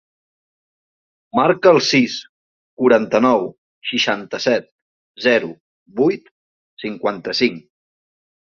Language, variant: Catalan, Central